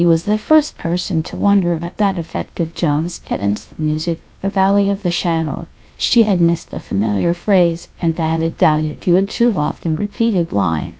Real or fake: fake